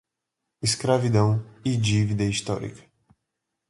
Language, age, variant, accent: Portuguese, 19-29, Portuguese (Brasil), Nordestino